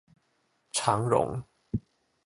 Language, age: Chinese, 19-29